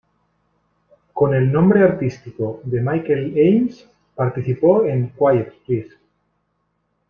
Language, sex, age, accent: Spanish, male, 30-39, España: Norte peninsular (Asturias, Castilla y León, Cantabria, País Vasco, Navarra, Aragón, La Rioja, Guadalajara, Cuenca)